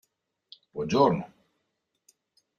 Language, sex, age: Italian, male, 40-49